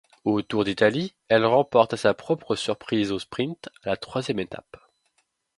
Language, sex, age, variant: French, male, 19-29, Français de métropole